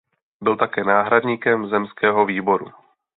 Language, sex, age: Czech, male, 30-39